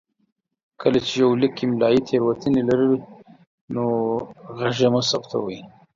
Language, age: Pashto, 30-39